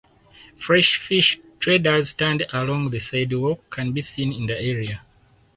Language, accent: English, Southern African (South Africa, Zimbabwe, Namibia)